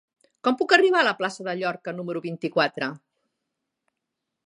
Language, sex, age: Catalan, female, 50-59